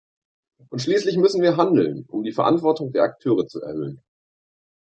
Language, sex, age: German, male, 19-29